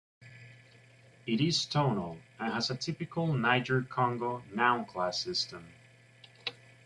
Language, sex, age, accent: English, male, 19-29, United States English